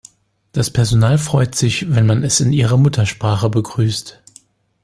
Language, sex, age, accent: German, male, 40-49, Deutschland Deutsch